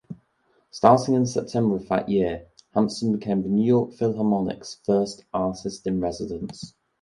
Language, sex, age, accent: English, male, 19-29, England English